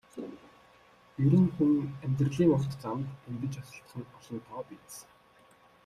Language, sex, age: Mongolian, male, 19-29